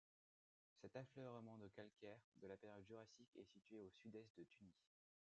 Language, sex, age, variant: French, male, under 19, Français de métropole